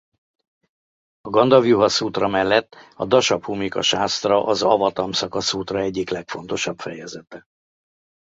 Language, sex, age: Hungarian, male, 60-69